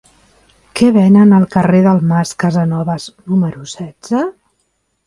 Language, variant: Catalan, Central